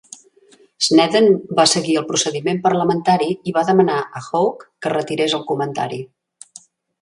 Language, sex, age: Catalan, female, 60-69